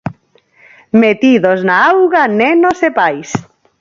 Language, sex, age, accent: Galician, female, 50-59, Normativo (estándar)